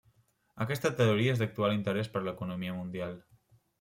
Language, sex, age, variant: Catalan, male, 19-29, Central